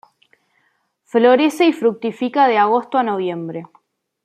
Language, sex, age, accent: Spanish, female, under 19, Rioplatense: Argentina, Uruguay, este de Bolivia, Paraguay